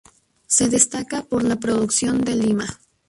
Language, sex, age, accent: Spanish, female, 19-29, México